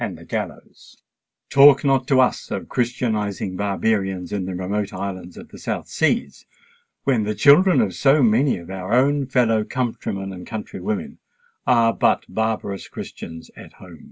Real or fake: real